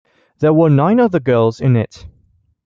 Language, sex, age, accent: English, male, 19-29, England English